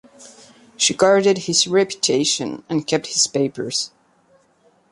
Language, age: English, 40-49